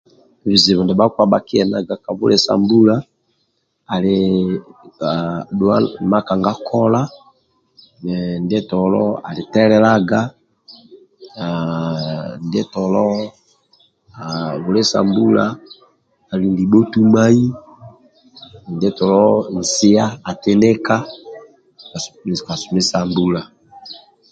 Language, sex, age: Amba (Uganda), male, 50-59